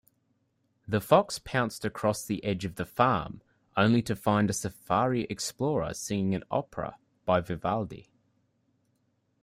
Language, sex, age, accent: English, male, 19-29, Australian English